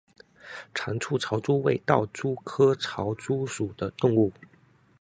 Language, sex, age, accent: Chinese, male, 19-29, 出生地：福建省